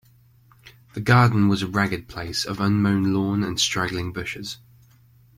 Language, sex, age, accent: English, male, 19-29, England English